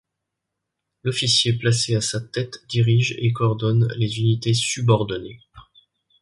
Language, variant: French, Français de métropole